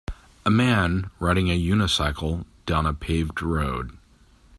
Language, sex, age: English, male, 40-49